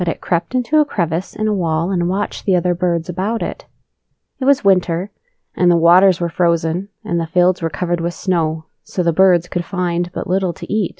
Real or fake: real